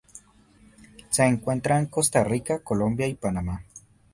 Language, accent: Spanish, Caribe: Cuba, Venezuela, Puerto Rico, República Dominicana, Panamá, Colombia caribeña, México caribeño, Costa del golfo de México